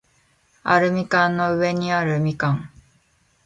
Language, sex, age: Japanese, female, 19-29